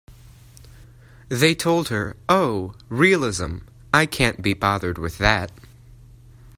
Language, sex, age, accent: English, male, 19-29, United States English